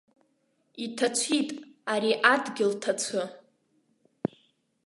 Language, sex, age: Abkhazian, female, under 19